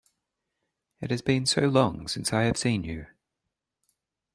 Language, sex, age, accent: English, male, 40-49, Australian English